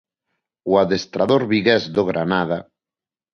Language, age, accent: Galician, 30-39, Normativo (estándar)